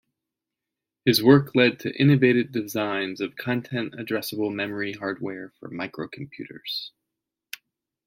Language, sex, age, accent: English, male, 40-49, United States English